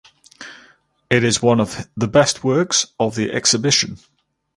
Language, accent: English, England English